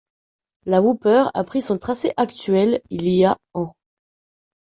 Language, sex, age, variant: French, female, 19-29, Français de métropole